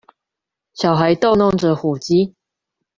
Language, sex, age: Chinese, female, under 19